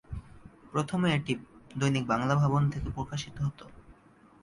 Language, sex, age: Bengali, male, under 19